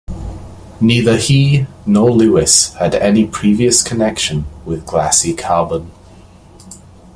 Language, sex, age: English, male, 19-29